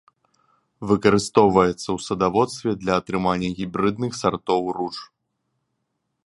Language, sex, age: Belarusian, male, 19-29